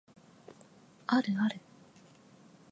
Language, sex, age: Japanese, female, 30-39